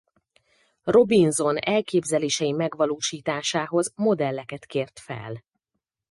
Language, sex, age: Hungarian, female, 40-49